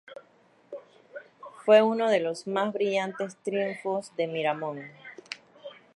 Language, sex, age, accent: Spanish, female, 30-39, Andino-Pacífico: Colombia, Perú, Ecuador, oeste de Bolivia y Venezuela andina